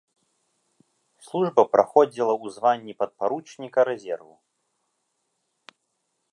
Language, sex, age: Belarusian, male, 19-29